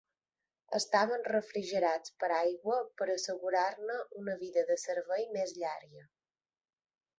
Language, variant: Catalan, Balear